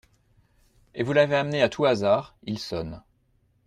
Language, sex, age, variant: French, male, 40-49, Français de métropole